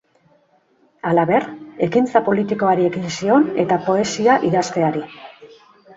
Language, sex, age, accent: Basque, female, 40-49, Mendebalekoa (Araba, Bizkaia, Gipuzkoako mendebaleko herri batzuk)